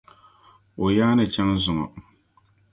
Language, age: Dagbani, 30-39